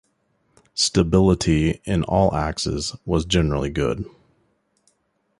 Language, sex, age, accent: English, male, 40-49, United States English